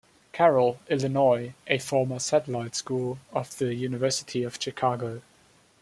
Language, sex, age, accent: English, male, 19-29, England English